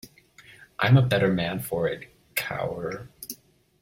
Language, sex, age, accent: English, male, 19-29, United States English